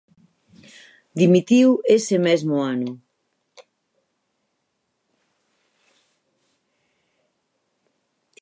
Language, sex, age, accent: Galician, female, 30-39, Normativo (estándar)